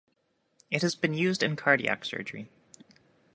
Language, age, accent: English, 19-29, Canadian English